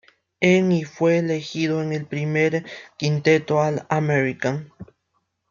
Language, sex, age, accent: Spanish, male, 19-29, Andino-Pacífico: Colombia, Perú, Ecuador, oeste de Bolivia y Venezuela andina